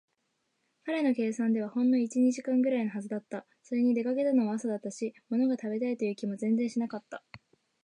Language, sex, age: Japanese, female, under 19